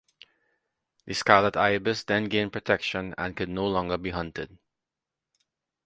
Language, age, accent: English, 30-39, West Indies and Bermuda (Bahamas, Bermuda, Jamaica, Trinidad)